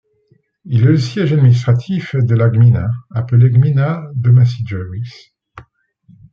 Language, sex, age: French, male, 40-49